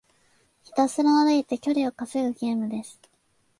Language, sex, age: Japanese, female, 19-29